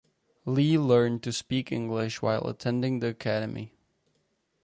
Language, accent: English, United States English